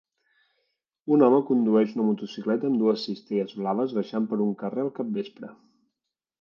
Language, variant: Catalan, Central